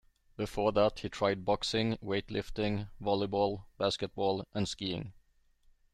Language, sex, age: English, male, 40-49